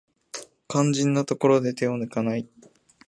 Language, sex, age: Japanese, male, 19-29